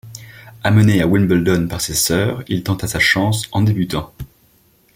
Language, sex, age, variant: French, male, 19-29, Français de métropole